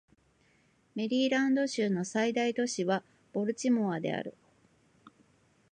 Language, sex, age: Japanese, female, 40-49